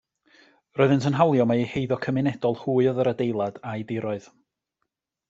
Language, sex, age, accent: Welsh, male, 30-39, Y Deyrnas Unedig Cymraeg